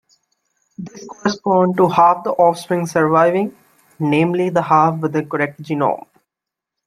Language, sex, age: English, male, 19-29